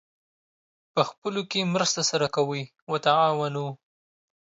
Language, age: Pashto, 19-29